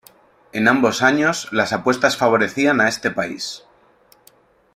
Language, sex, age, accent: Spanish, male, 30-39, España: Centro-Sur peninsular (Madrid, Toledo, Castilla-La Mancha)